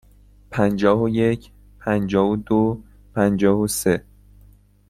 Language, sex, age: Persian, male, 19-29